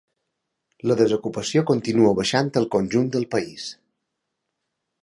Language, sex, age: Catalan, male, 30-39